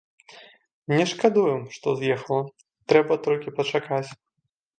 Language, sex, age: Belarusian, male, 19-29